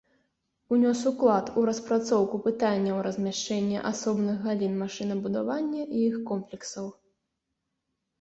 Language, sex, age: Belarusian, female, 19-29